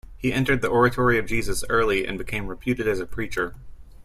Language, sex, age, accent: English, male, 19-29, United States English